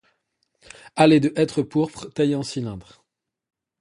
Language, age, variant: French, 30-39, Français de métropole